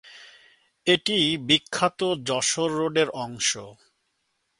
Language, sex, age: Bengali, male, 30-39